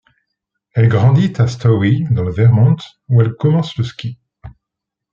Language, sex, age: French, male, 40-49